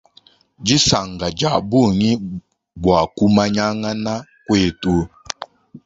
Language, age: Luba-Lulua, 19-29